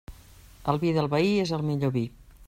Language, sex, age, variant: Catalan, female, 50-59, Central